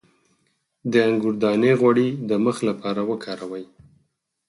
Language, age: Pashto, 30-39